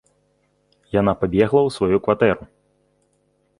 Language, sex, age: Belarusian, male, 30-39